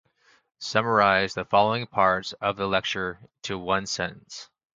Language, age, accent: English, 19-29, United States English